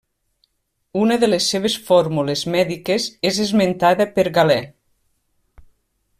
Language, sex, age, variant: Catalan, female, 50-59, Nord-Occidental